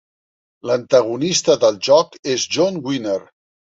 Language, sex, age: Catalan, male, 50-59